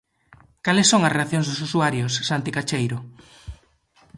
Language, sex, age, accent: Galician, male, 19-29, Normativo (estándar)